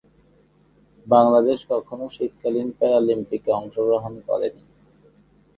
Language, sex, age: Bengali, male, 19-29